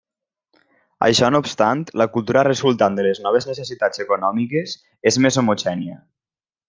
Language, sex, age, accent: Catalan, male, 19-29, valencià